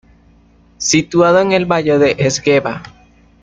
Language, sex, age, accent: Spanish, male, 19-29, Caribe: Cuba, Venezuela, Puerto Rico, República Dominicana, Panamá, Colombia caribeña, México caribeño, Costa del golfo de México